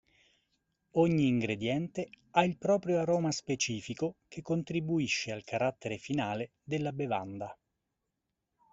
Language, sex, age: Italian, male, 40-49